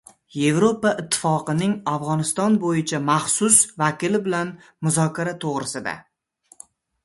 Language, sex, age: Uzbek, male, 30-39